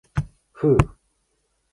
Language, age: Japanese, 19-29